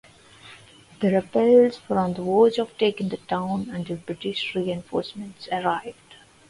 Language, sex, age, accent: English, female, 19-29, India and South Asia (India, Pakistan, Sri Lanka)